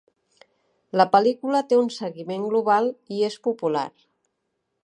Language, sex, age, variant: Catalan, female, 50-59, Central